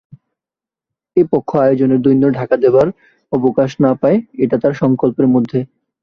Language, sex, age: Bengali, male, 19-29